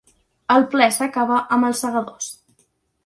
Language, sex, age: Catalan, female, under 19